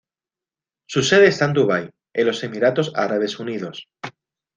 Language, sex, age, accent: Spanish, male, 40-49, España: Sur peninsular (Andalucia, Extremadura, Murcia)